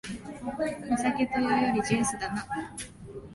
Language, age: Japanese, 19-29